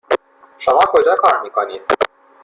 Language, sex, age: Persian, male, 19-29